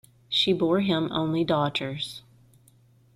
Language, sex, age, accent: English, female, 30-39, United States English